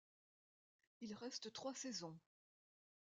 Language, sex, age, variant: French, female, 70-79, Français de métropole